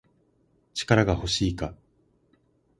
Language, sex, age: Japanese, male, 19-29